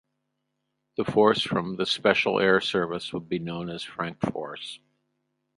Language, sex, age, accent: English, male, 60-69, United States English